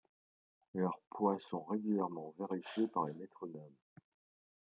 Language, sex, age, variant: French, male, 40-49, Français de métropole